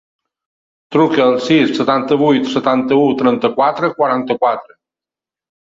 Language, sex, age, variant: Catalan, male, 60-69, Balear